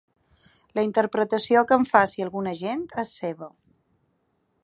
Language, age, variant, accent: Catalan, 30-39, Balear, balear; Palma